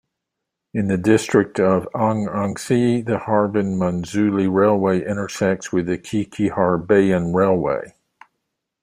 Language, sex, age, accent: English, male, 60-69, United States English